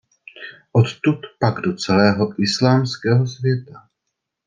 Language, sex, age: Czech, male, 30-39